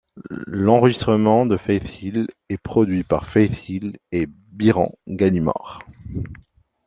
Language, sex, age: French, male, 30-39